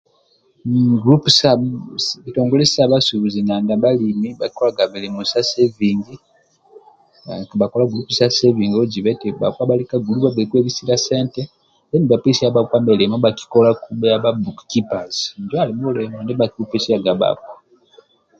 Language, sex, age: Amba (Uganda), male, 30-39